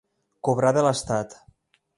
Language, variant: Catalan, Nord-Occidental